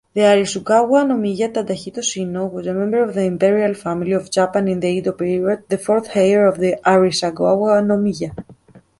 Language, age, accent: English, 30-39, United States English